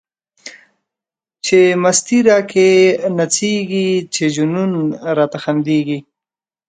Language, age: Pashto, 19-29